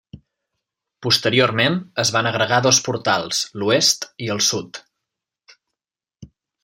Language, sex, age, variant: Catalan, male, 19-29, Central